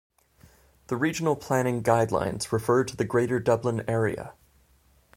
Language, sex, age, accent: English, male, 30-39, United States English